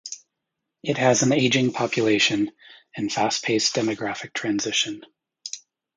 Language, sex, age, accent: English, male, 30-39, United States English